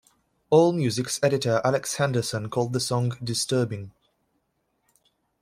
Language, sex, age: English, male, 19-29